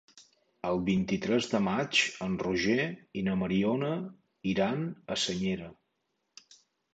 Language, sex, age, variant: Catalan, male, 50-59, Balear